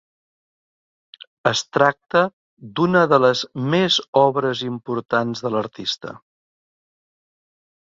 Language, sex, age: Catalan, male, 50-59